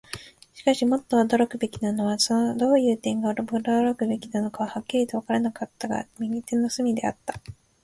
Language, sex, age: Japanese, female, 19-29